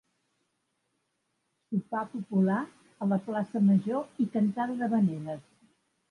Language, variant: Catalan, Central